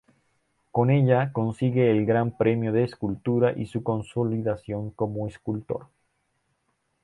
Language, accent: Spanish, Andino-Pacífico: Colombia, Perú, Ecuador, oeste de Bolivia y Venezuela andina